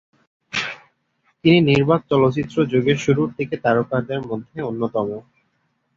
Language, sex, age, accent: Bengali, male, 19-29, Bangladeshi